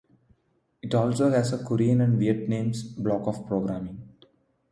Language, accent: English, India and South Asia (India, Pakistan, Sri Lanka)